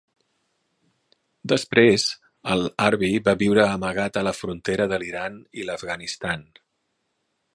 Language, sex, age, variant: Catalan, male, 40-49, Central